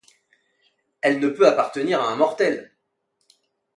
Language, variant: French, Français de métropole